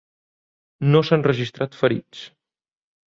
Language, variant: Catalan, Central